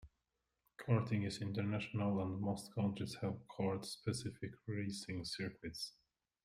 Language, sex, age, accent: English, male, 19-29, United States English